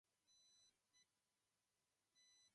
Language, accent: Spanish, Caribe: Cuba, Venezuela, Puerto Rico, República Dominicana, Panamá, Colombia caribeña, México caribeño, Costa del golfo de México